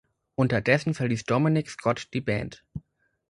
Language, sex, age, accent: German, male, 30-39, Deutschland Deutsch